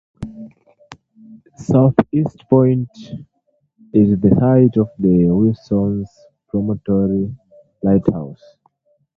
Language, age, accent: English, 19-29, United States English